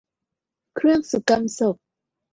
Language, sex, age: Thai, female, 30-39